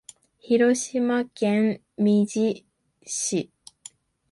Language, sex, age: Japanese, female, 19-29